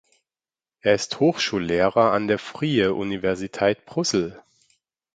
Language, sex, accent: German, male, Deutschland Deutsch